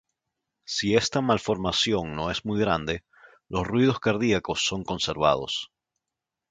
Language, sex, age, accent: Spanish, male, 30-39, Caribe: Cuba, Venezuela, Puerto Rico, República Dominicana, Panamá, Colombia caribeña, México caribeño, Costa del golfo de México